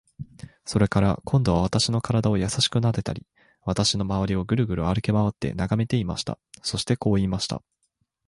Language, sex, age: Japanese, male, 19-29